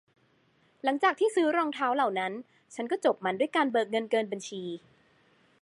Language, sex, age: Thai, female, 19-29